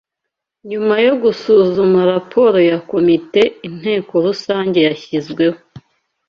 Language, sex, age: Kinyarwanda, female, 19-29